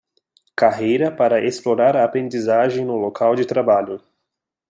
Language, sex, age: Portuguese, male, 19-29